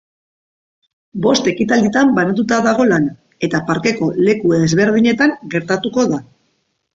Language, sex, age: Basque, female, 40-49